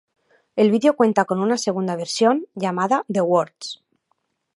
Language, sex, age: Spanish, female, 30-39